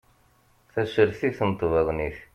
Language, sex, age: Kabyle, male, 40-49